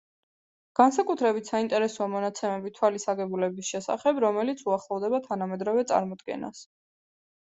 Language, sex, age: Georgian, female, 19-29